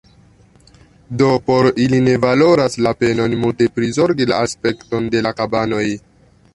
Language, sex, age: Esperanto, male, 19-29